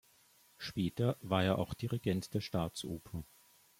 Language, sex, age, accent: German, male, 19-29, Österreichisches Deutsch